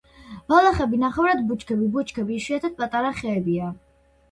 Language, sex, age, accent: Georgian, female, under 19, მშვიდი